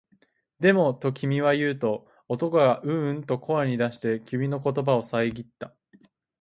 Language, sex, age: Japanese, male, under 19